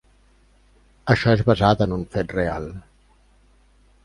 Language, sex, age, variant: Catalan, male, 50-59, Central